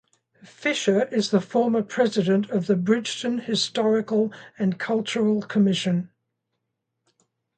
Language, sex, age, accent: English, female, 70-79, Australian English